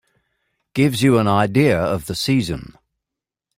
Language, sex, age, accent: English, male, 70-79, England English